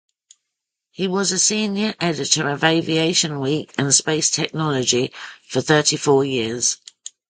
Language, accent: English, England English